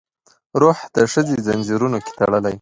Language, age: Pashto, 19-29